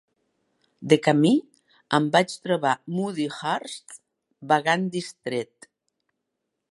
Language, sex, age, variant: Catalan, female, 60-69, Nord-Occidental